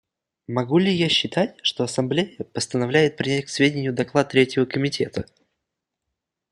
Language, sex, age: Russian, male, under 19